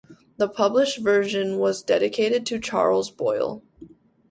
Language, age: English, 19-29